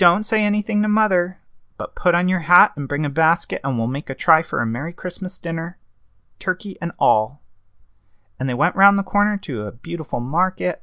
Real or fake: real